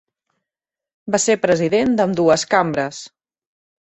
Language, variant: Catalan, Central